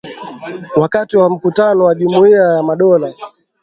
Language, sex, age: Swahili, male, 19-29